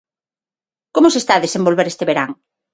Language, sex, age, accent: Galician, female, 40-49, Atlántico (seseo e gheada); Neofalante